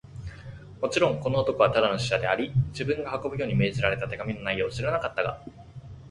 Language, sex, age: Japanese, male, under 19